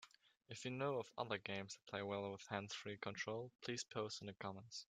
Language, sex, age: English, male, under 19